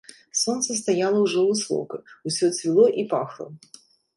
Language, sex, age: Belarusian, female, 30-39